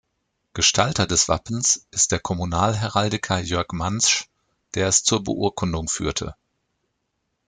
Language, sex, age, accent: German, male, 40-49, Deutschland Deutsch